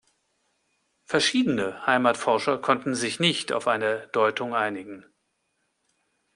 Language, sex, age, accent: German, male, 50-59, Deutschland Deutsch